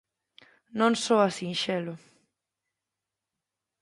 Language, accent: Galician, Normativo (estándar)